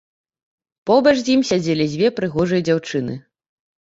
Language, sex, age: Belarusian, female, 30-39